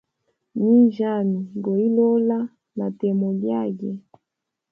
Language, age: Hemba, 30-39